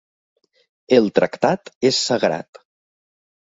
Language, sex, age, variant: Catalan, male, 30-39, Nord-Occidental